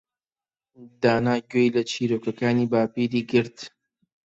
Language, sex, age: Central Kurdish, male, 30-39